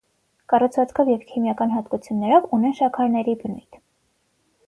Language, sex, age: Armenian, female, under 19